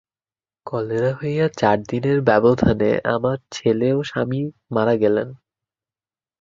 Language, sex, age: Bengali, male, under 19